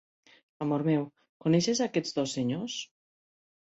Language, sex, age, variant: Catalan, female, 50-59, Septentrional